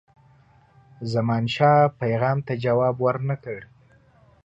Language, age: Pashto, 19-29